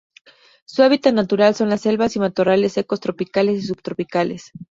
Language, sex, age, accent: Spanish, female, 19-29, México